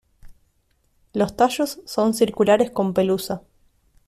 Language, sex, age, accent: Spanish, female, 19-29, Rioplatense: Argentina, Uruguay, este de Bolivia, Paraguay